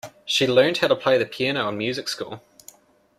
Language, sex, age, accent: English, male, 19-29, New Zealand English